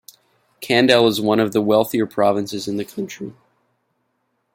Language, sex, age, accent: English, male, 19-29, Canadian English